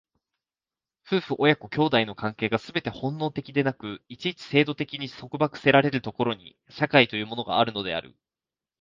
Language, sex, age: Japanese, male, 19-29